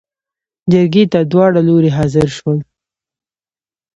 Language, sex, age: Pashto, female, 19-29